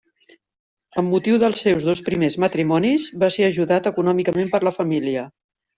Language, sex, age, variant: Catalan, female, 50-59, Central